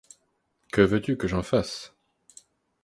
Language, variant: French, Français de métropole